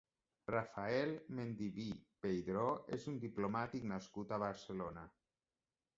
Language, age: Catalan, 40-49